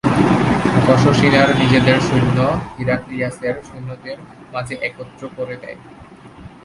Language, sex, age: Bengali, male, 19-29